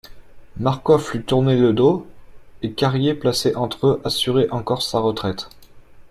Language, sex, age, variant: French, male, 30-39, Français de métropole